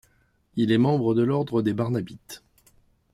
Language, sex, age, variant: French, male, 50-59, Français de métropole